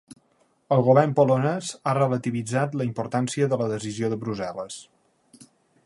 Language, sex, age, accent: Catalan, male, 19-29, balear; valencià